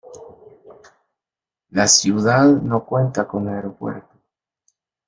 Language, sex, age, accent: Spanish, male, 40-49, América central